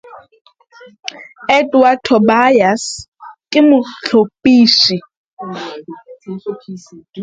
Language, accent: English, Southern African (South Africa, Zimbabwe, Namibia)